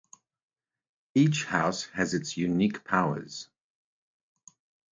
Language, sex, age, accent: English, male, 40-49, Southern African (South Africa, Zimbabwe, Namibia)